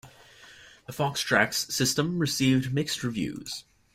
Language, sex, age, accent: English, male, 19-29, Canadian English